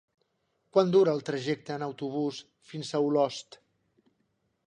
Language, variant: Catalan, Central